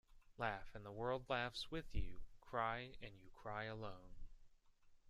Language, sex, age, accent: English, male, 19-29, United States English